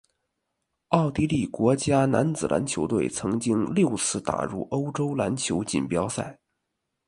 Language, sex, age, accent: Chinese, male, 19-29, 出生地：北京市